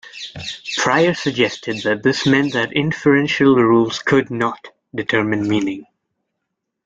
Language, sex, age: English, male, under 19